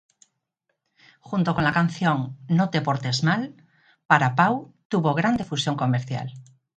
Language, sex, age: Spanish, female, 40-49